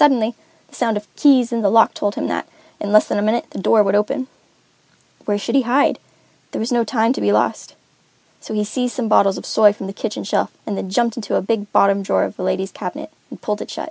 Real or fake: real